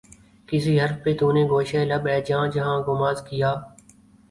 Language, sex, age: Urdu, male, 19-29